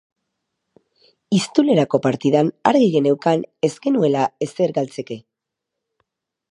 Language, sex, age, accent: Basque, female, 30-39, Mendebalekoa (Araba, Bizkaia, Gipuzkoako mendebaleko herri batzuk)